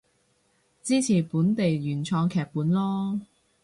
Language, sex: Cantonese, female